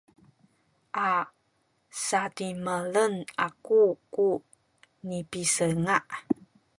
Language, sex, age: Sakizaya, female, 30-39